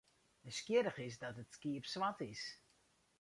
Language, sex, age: Western Frisian, female, 60-69